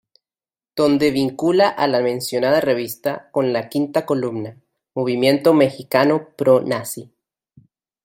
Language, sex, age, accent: Spanish, male, 19-29, Caribe: Cuba, Venezuela, Puerto Rico, República Dominicana, Panamá, Colombia caribeña, México caribeño, Costa del golfo de México